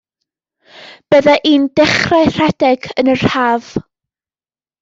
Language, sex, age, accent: Welsh, female, under 19, Y Deyrnas Unedig Cymraeg